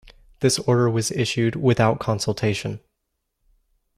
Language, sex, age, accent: English, male, 19-29, United States English